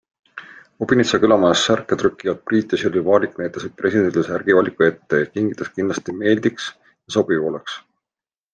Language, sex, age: Estonian, male, 40-49